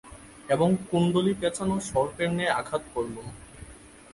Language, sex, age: Bengali, male, 19-29